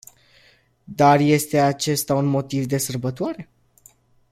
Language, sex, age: Romanian, male, under 19